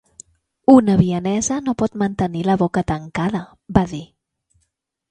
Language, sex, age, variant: Catalan, female, 30-39, Central